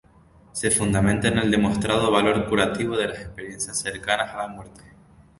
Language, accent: Spanish, España: Islas Canarias